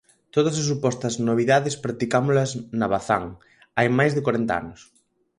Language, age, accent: Galician, 19-29, Oriental (común en zona oriental)